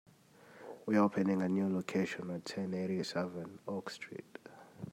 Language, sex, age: English, male, 19-29